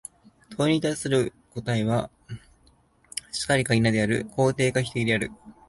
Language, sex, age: Japanese, male, 19-29